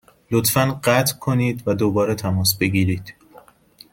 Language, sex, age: Persian, male, 19-29